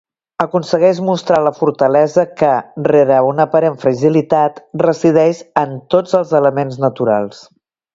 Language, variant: Catalan, Septentrional